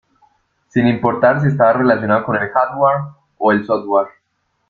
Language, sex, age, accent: Spanish, male, 19-29, Andino-Pacífico: Colombia, Perú, Ecuador, oeste de Bolivia y Venezuela andina